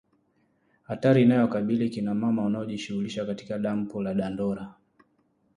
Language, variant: Swahili, Kiswahili Sanifu (EA)